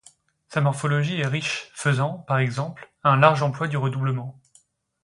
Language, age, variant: French, 19-29, Français de métropole